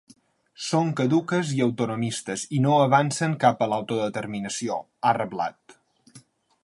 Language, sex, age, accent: Catalan, male, 19-29, balear; valencià